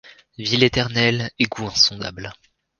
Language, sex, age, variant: French, male, 19-29, Français de métropole